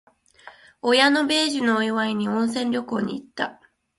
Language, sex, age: Japanese, female, 19-29